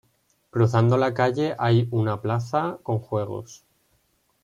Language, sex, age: Spanish, male, 19-29